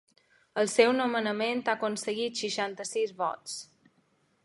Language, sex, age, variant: Catalan, female, 19-29, Balear